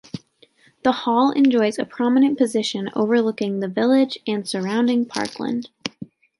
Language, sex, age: English, female, 19-29